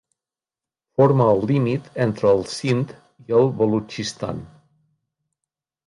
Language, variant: Catalan, Nord-Occidental